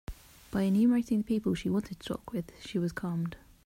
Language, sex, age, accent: English, female, 30-39, England English